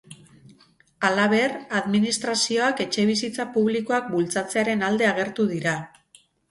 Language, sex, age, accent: Basque, female, 40-49, Mendebalekoa (Araba, Bizkaia, Gipuzkoako mendebaleko herri batzuk)